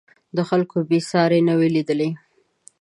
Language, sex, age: Pashto, female, 19-29